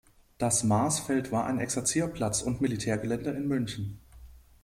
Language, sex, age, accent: German, male, 19-29, Deutschland Deutsch